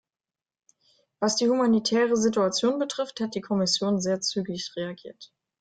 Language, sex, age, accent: German, female, 19-29, Deutschland Deutsch